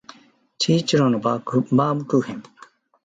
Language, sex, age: Japanese, male, 50-59